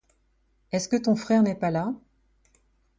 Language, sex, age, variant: French, female, 30-39, Français de métropole